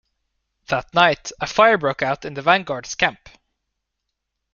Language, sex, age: English, male, 19-29